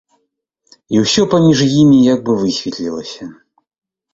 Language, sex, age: Belarusian, male, 40-49